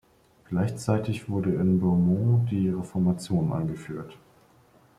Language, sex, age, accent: German, male, 30-39, Deutschland Deutsch